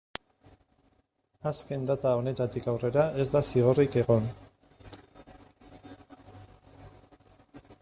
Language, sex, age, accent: Basque, male, 50-59, Erdialdekoa edo Nafarra (Gipuzkoa, Nafarroa)